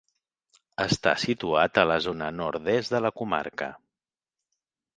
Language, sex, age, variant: Catalan, male, 40-49, Central